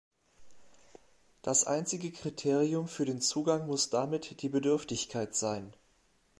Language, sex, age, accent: German, male, 40-49, Deutschland Deutsch